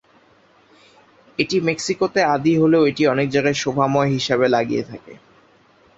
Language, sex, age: Bengali, male, under 19